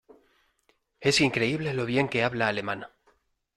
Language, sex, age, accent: Spanish, male, 19-29, España: Centro-Sur peninsular (Madrid, Toledo, Castilla-La Mancha)